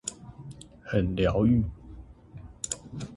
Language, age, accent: Chinese, 30-39, 出生地：臺中市